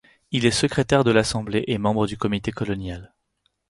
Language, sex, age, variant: French, male, 19-29, Français de métropole